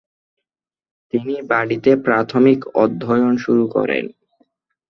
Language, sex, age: Bengali, male, 19-29